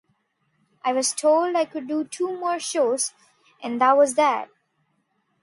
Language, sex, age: English, female, 19-29